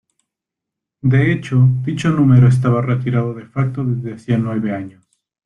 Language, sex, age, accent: Spanish, male, 30-39, México